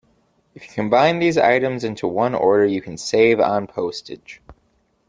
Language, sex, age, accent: English, male, 30-39, United States English